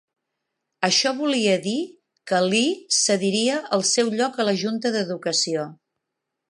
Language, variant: Catalan, Central